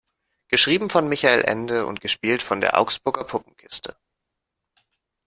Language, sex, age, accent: German, male, 19-29, Deutschland Deutsch